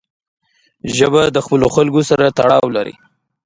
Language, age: Pashto, 19-29